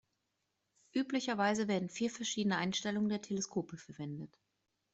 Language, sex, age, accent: German, female, 30-39, Deutschland Deutsch